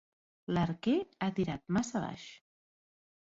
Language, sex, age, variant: Catalan, female, 40-49, Central